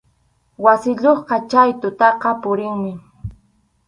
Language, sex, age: Arequipa-La Unión Quechua, female, under 19